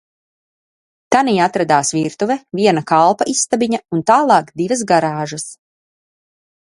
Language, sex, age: Latvian, female, 30-39